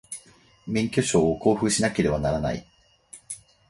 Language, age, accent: Japanese, 50-59, 標準語